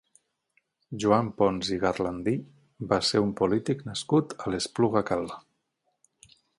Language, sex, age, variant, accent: Catalan, male, 40-49, Tortosí, nord-occidental